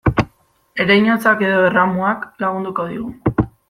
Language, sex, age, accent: Basque, female, 19-29, Mendebalekoa (Araba, Bizkaia, Gipuzkoako mendebaleko herri batzuk)